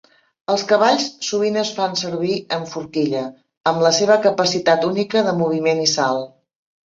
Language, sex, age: Catalan, female, 60-69